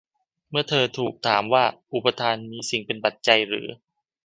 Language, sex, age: Thai, male, 19-29